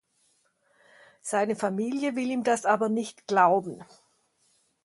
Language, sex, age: German, female, 60-69